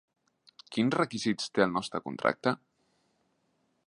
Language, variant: Catalan, Central